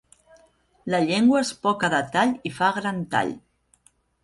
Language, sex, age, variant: Catalan, female, 50-59, Central